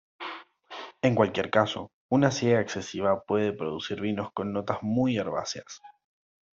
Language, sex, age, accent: Spanish, male, 19-29, Rioplatense: Argentina, Uruguay, este de Bolivia, Paraguay